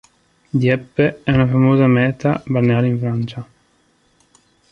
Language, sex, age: Italian, male, 19-29